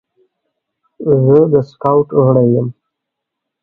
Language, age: Pashto, 40-49